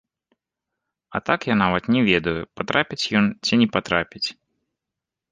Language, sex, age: Belarusian, male, 19-29